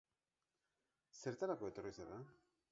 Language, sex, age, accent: Basque, male, 50-59, Erdialdekoa edo Nafarra (Gipuzkoa, Nafarroa)